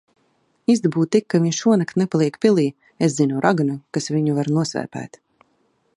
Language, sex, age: Latvian, female, 30-39